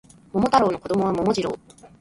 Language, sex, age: Japanese, female, 30-39